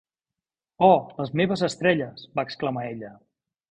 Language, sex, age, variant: Catalan, male, 50-59, Central